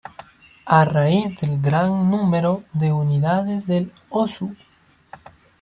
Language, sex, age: Spanish, male, 19-29